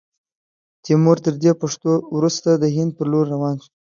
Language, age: Pashto, 19-29